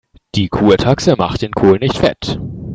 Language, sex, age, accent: German, male, 19-29, Deutschland Deutsch